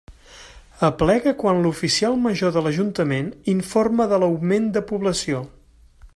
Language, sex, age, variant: Catalan, male, 30-39, Central